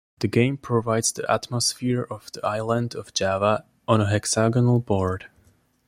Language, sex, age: English, male, under 19